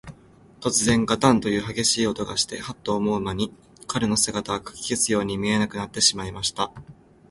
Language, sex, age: Japanese, male, under 19